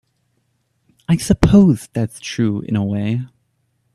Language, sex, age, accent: English, male, 19-29, United States English